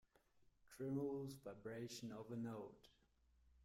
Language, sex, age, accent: English, male, 30-39, United States English